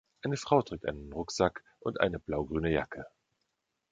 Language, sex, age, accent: German, male, 30-39, Deutschland Deutsch